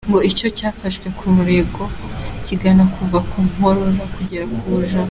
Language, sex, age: Kinyarwanda, female, under 19